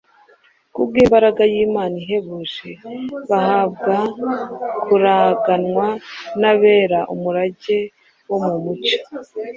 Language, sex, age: Kinyarwanda, female, 30-39